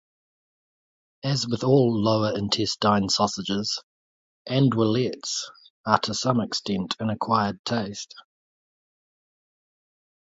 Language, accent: English, New Zealand English